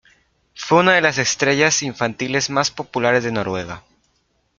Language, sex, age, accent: Spanish, male, 30-39, México